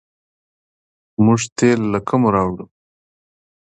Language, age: Pashto, 30-39